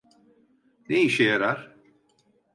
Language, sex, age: Turkish, male, 60-69